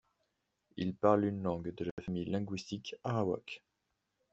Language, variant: French, Français de métropole